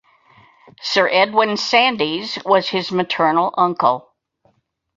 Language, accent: English, United States English